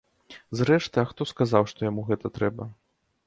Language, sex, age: Belarusian, male, 30-39